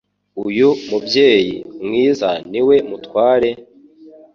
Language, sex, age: Kinyarwanda, male, 19-29